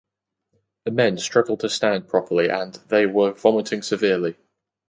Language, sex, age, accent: English, male, under 19, England English